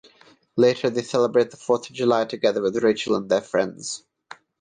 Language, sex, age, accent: English, male, 19-29, India and South Asia (India, Pakistan, Sri Lanka)